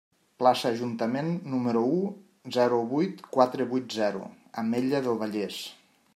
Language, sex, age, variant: Catalan, male, 40-49, Nord-Occidental